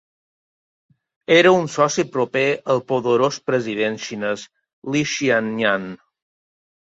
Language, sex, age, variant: Catalan, male, 30-39, Balear